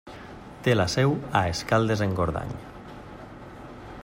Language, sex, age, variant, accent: Catalan, male, 30-39, Valencià meridional, valencià